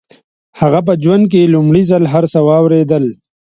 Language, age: Pashto, 30-39